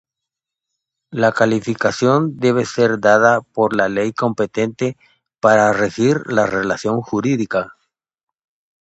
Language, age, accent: Spanish, 50-59, América central